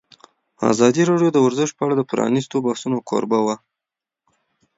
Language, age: Pashto, 19-29